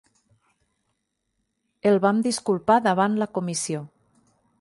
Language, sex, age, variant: Catalan, female, 40-49, Nord-Occidental